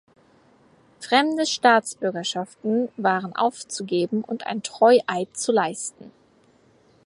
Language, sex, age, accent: German, female, 19-29, Deutschland Deutsch